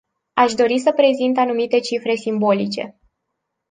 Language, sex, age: Romanian, female, 19-29